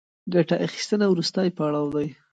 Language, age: Pashto, 19-29